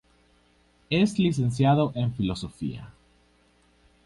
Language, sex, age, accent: Spanish, male, 19-29, América central